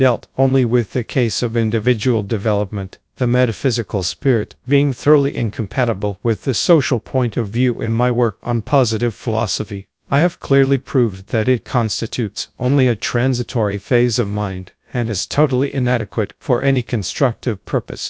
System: TTS, GradTTS